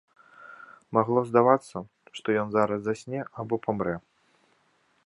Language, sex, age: Belarusian, male, 19-29